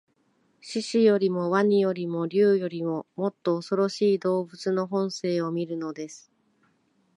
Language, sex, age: Japanese, female, 40-49